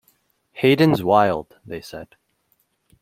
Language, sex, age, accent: English, male, under 19, United States English